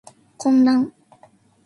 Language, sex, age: Japanese, female, 19-29